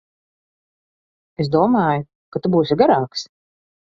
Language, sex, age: Latvian, female, 19-29